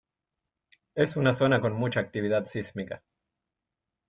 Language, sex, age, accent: Spanish, male, 30-39, Rioplatense: Argentina, Uruguay, este de Bolivia, Paraguay